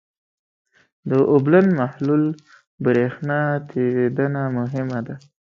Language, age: Pashto, 19-29